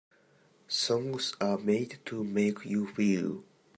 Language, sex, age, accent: English, male, 19-29, United States English